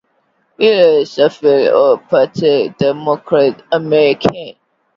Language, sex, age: French, female, 19-29